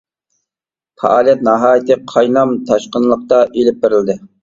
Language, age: Uyghur, 30-39